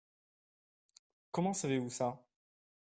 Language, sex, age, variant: French, male, 19-29, Français de métropole